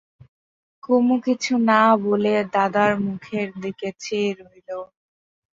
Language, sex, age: Bengali, female, 19-29